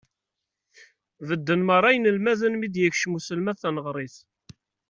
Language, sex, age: Kabyle, male, 30-39